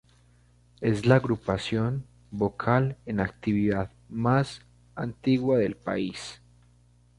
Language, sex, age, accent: Spanish, male, 19-29, Andino-Pacífico: Colombia, Perú, Ecuador, oeste de Bolivia y Venezuela andina